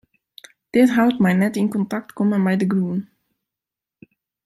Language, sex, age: Western Frisian, female, 30-39